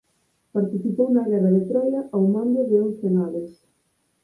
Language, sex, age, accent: Galician, female, 30-39, Normativo (estándar)